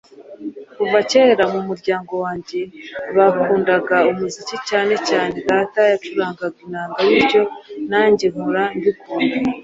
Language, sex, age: Kinyarwanda, female, 19-29